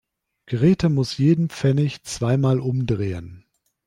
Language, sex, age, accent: German, male, 30-39, Deutschland Deutsch